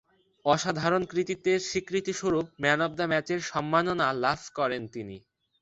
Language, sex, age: Bengali, male, 19-29